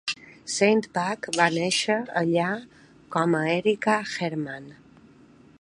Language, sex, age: Catalan, female, 40-49